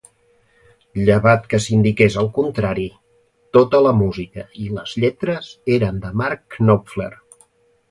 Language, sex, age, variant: Catalan, male, 50-59, Central